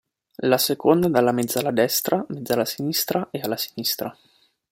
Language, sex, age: Italian, male, 19-29